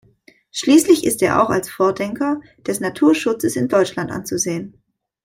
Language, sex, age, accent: German, female, 19-29, Deutschland Deutsch